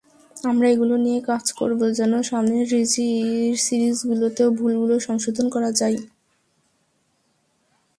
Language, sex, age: Bengali, female, 19-29